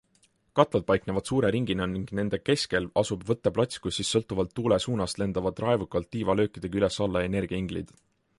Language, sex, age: Estonian, male, 19-29